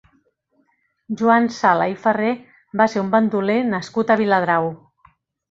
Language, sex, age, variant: Catalan, female, 50-59, Central